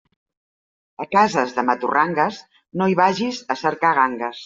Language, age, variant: Catalan, 60-69, Central